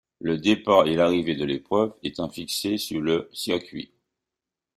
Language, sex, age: French, male, 50-59